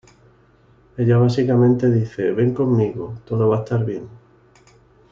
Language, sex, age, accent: Spanish, male, 30-39, España: Sur peninsular (Andalucia, Extremadura, Murcia)